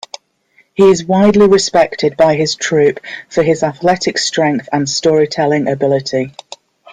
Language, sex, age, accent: English, female, 40-49, England English